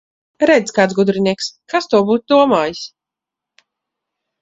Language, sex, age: Latvian, female, 30-39